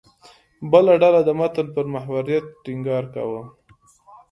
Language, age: Pashto, 19-29